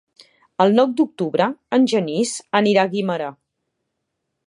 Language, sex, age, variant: Catalan, female, 40-49, Central